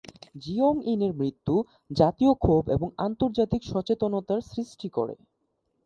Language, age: Bengali, 19-29